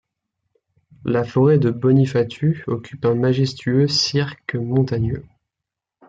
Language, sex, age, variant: French, male, 19-29, Français de métropole